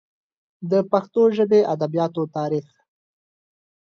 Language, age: Pashto, under 19